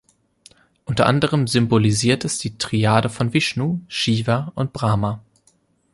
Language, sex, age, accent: German, male, 19-29, Deutschland Deutsch